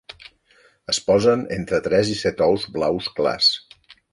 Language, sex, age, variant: Catalan, male, 60-69, Central